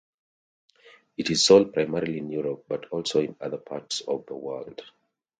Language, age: English, 30-39